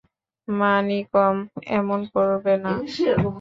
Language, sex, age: Bengali, female, 19-29